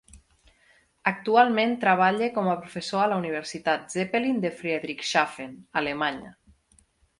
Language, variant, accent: Catalan, Nord-Occidental, Lleidatà